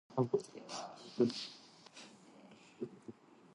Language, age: Japanese, under 19